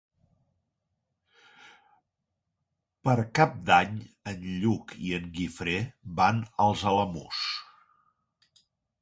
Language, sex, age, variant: Catalan, male, 40-49, Central